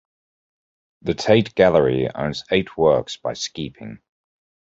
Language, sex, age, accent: English, male, 30-39, England English